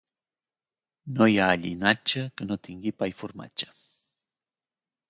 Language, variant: Catalan, Central